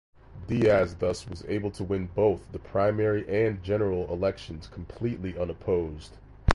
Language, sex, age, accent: English, male, 40-49, United States English